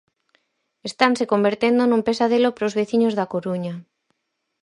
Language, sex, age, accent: Galician, female, 30-39, Normativo (estándar)